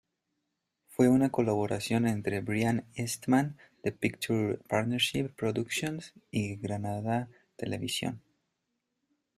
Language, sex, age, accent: Spanish, male, 19-29, México